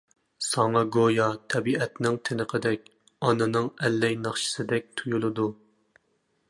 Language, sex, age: Uyghur, male, 19-29